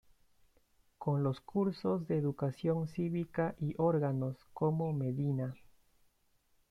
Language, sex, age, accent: Spanish, male, 19-29, Andino-Pacífico: Colombia, Perú, Ecuador, oeste de Bolivia y Venezuela andina